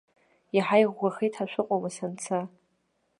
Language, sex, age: Abkhazian, female, under 19